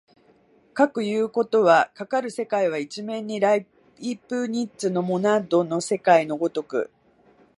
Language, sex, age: Japanese, female, 50-59